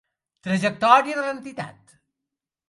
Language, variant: Catalan, Central